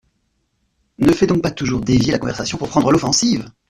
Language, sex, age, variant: French, male, 40-49, Français de métropole